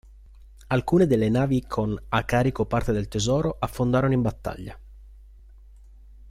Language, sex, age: Italian, male, 30-39